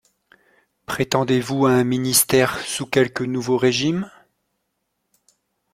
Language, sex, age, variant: French, male, 40-49, Français de métropole